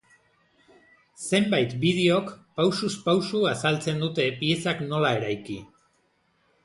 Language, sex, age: Basque, male, 40-49